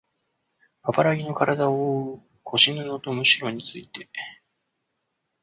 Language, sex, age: Japanese, male, 30-39